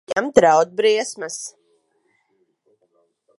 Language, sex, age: Latvian, female, 30-39